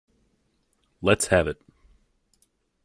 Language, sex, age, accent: English, male, 19-29, United States English